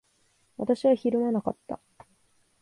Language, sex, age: Japanese, female, 19-29